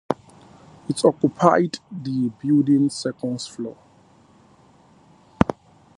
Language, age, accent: English, 30-39, England English